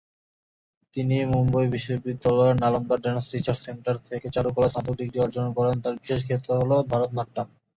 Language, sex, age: Bengali, male, 19-29